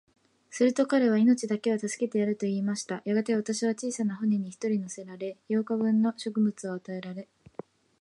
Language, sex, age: Japanese, female, 19-29